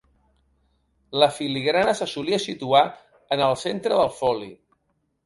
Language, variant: Catalan, Central